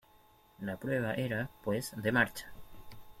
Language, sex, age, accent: Spanish, male, 19-29, Chileno: Chile, Cuyo